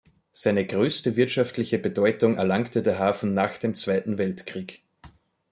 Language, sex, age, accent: German, male, 30-39, Österreichisches Deutsch